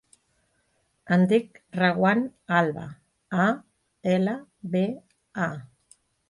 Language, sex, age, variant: Catalan, female, 60-69, Central